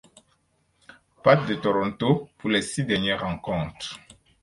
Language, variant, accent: French, Français d'Afrique subsaharienne et des îles africaines, Français du Cameroun